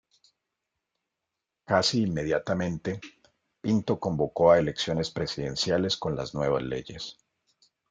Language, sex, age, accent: Spanish, male, 40-49, Andino-Pacífico: Colombia, Perú, Ecuador, oeste de Bolivia y Venezuela andina